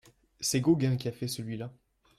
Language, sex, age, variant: French, male, 19-29, Français de métropole